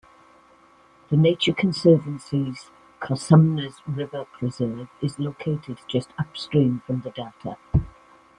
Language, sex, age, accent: English, female, 60-69, Welsh English